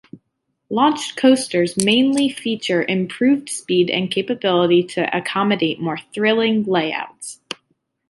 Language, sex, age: English, female, 19-29